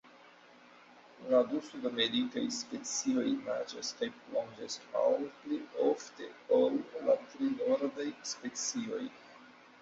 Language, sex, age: Esperanto, male, 50-59